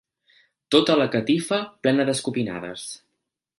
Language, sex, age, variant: Catalan, male, 19-29, Central